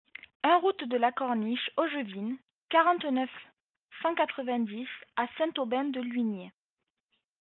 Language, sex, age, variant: French, male, 19-29, Français de métropole